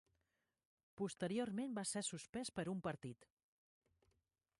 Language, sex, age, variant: Catalan, female, 40-49, Central